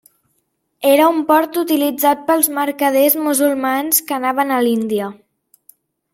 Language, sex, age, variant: Catalan, female, under 19, Central